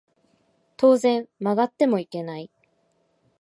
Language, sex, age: Japanese, female, under 19